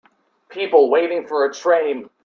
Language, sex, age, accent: English, male, under 19, United States English